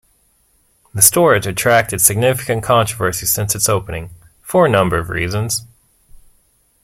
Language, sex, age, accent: English, male, 30-39, United States English